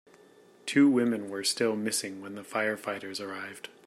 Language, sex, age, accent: English, male, 30-39, Canadian English